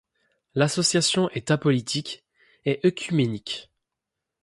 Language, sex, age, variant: French, male, 30-39, Français de métropole